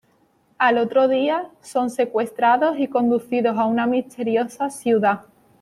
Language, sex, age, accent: Spanish, female, 19-29, España: Sur peninsular (Andalucia, Extremadura, Murcia)